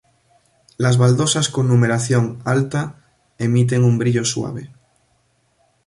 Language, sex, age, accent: Spanish, male, 19-29, España: Norte peninsular (Asturias, Castilla y León, Cantabria, País Vasco, Navarra, Aragón, La Rioja, Guadalajara, Cuenca)